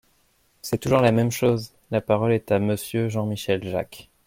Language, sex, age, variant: French, male, 19-29, Français de métropole